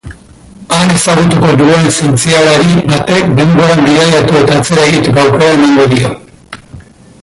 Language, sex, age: Basque, male, 60-69